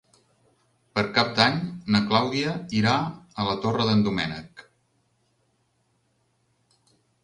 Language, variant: Catalan, Central